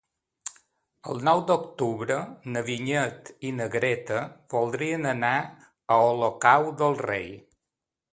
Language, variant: Catalan, Balear